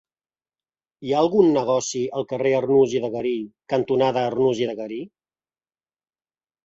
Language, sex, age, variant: Catalan, male, 40-49, Central